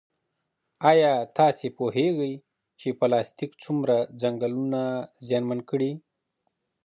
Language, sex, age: Pashto, male, 30-39